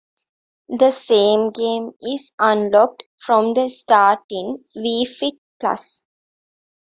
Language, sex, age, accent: English, female, 19-29, India and South Asia (India, Pakistan, Sri Lanka)